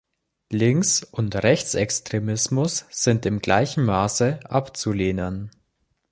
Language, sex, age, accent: German, male, under 19, Deutschland Deutsch